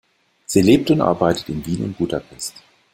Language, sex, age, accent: German, male, 50-59, Deutschland Deutsch